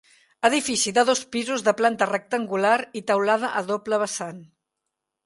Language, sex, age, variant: Catalan, female, 60-69, Central